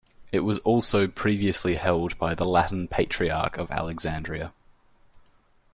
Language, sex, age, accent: English, male, 19-29, Australian English